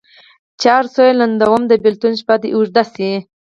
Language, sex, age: Pashto, female, 19-29